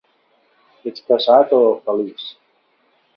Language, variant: Catalan, Central